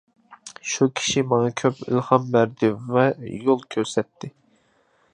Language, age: Uyghur, 19-29